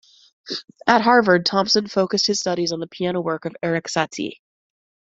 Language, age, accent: English, 30-39, United States English